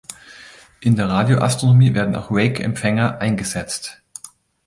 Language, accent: German, Deutschland Deutsch